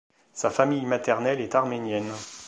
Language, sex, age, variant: French, male, 50-59, Français de métropole